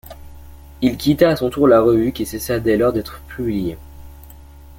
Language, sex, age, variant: French, male, under 19, Français de métropole